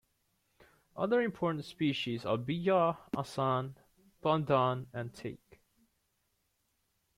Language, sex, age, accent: English, male, 19-29, Australian English